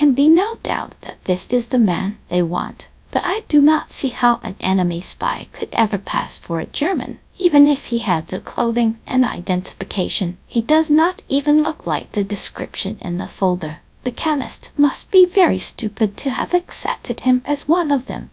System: TTS, GradTTS